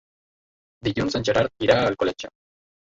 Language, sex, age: Catalan, male, under 19